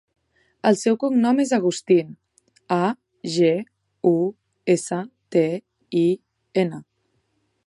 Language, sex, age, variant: Catalan, female, 19-29, Central